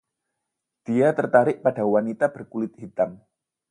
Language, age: Indonesian, 30-39